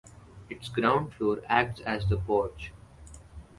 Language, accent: English, India and South Asia (India, Pakistan, Sri Lanka)